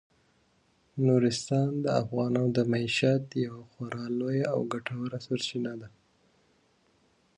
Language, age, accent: Pashto, 19-29, کندهاری لهجه